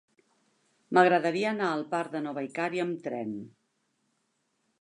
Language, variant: Catalan, Central